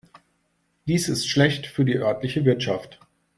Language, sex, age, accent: German, male, 40-49, Deutschland Deutsch